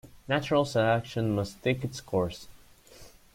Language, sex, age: English, male, under 19